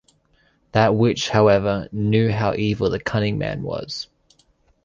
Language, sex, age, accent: English, male, under 19, Australian English